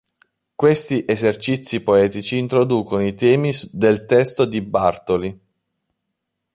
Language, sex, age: Italian, male, 30-39